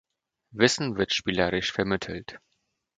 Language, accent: German, Polnisch Deutsch